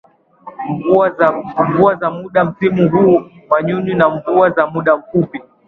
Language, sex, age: Swahili, male, 19-29